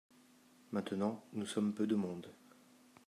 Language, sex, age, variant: French, male, 40-49, Français de métropole